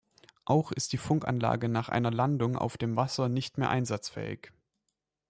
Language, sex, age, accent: German, male, 19-29, Deutschland Deutsch